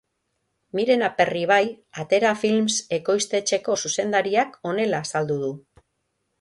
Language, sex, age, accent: Basque, female, 40-49, Mendebalekoa (Araba, Bizkaia, Gipuzkoako mendebaleko herri batzuk)